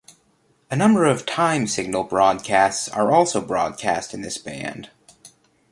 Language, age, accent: English, 19-29, United States English